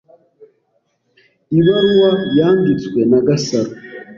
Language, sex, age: Kinyarwanda, male, 30-39